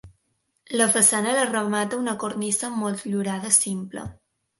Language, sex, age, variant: Catalan, female, under 19, Balear